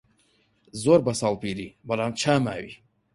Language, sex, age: Central Kurdish, male, 19-29